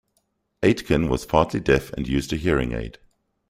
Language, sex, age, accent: English, male, 30-39, Southern African (South Africa, Zimbabwe, Namibia)